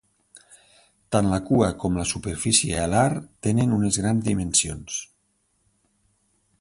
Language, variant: Catalan, Nord-Occidental